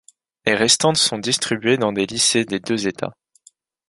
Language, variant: French, Français de métropole